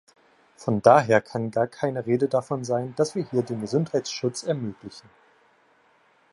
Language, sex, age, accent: German, male, 19-29, Deutschland Deutsch